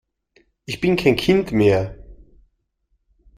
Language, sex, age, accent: German, male, 30-39, Österreichisches Deutsch